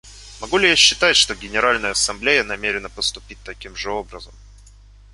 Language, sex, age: Russian, male, 19-29